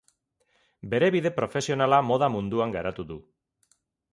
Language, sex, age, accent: Basque, male, 40-49, Mendebalekoa (Araba, Bizkaia, Gipuzkoako mendebaleko herri batzuk)